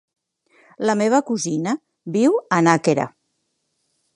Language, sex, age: Catalan, female, 50-59